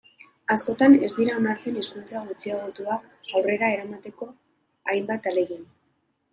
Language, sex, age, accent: Basque, female, 19-29, Mendebalekoa (Araba, Bizkaia, Gipuzkoako mendebaleko herri batzuk)